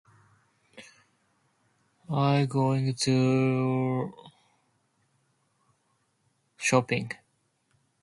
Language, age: English, under 19